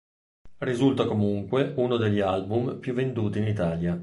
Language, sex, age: Italian, male, 50-59